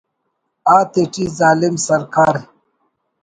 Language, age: Brahui, 30-39